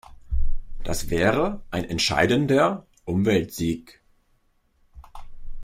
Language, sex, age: German, male, 30-39